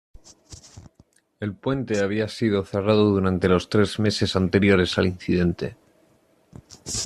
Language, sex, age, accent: Spanish, male, 19-29, España: Sur peninsular (Andalucia, Extremadura, Murcia)